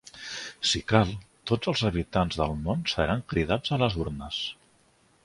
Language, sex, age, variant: Catalan, male, 40-49, Central